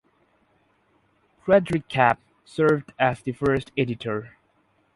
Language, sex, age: English, male, under 19